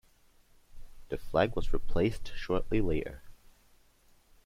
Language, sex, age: English, male, under 19